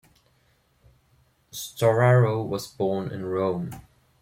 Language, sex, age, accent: English, male, 19-29, England English